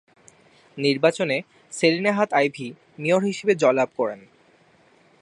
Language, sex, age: Bengali, male, 19-29